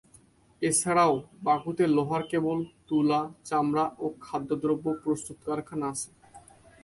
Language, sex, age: Bengali, male, 19-29